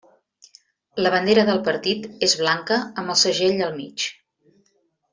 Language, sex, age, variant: Catalan, female, 40-49, Central